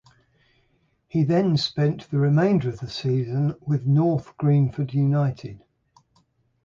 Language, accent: English, England English